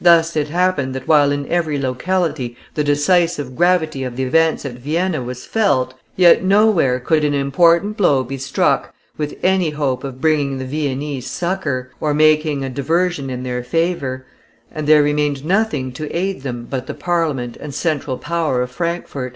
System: none